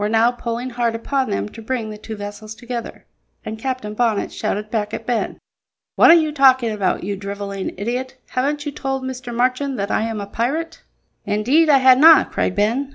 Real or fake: real